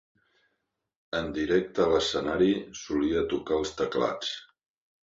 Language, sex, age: Catalan, male, 50-59